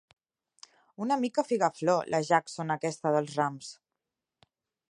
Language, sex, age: Catalan, female, 30-39